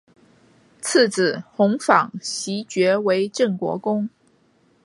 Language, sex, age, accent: Chinese, female, 30-39, 出生地：广东省